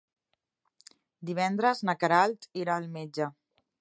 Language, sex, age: Catalan, female, 30-39